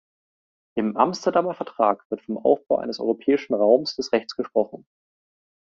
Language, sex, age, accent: German, male, 19-29, Deutschland Deutsch